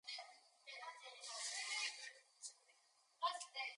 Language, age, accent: English, 19-29, United States English